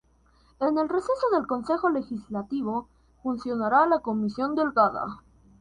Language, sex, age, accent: Spanish, male, under 19, Andino-Pacífico: Colombia, Perú, Ecuador, oeste de Bolivia y Venezuela andina